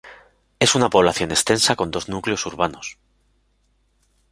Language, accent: Spanish, España: Centro-Sur peninsular (Madrid, Toledo, Castilla-La Mancha)